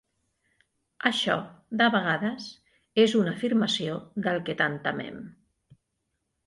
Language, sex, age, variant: Catalan, female, 50-59, Central